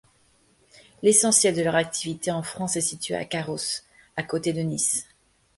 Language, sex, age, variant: French, female, 30-39, Français de métropole